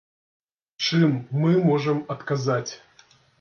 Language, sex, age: Belarusian, male, 30-39